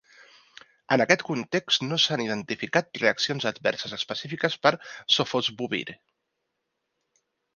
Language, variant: Catalan, Central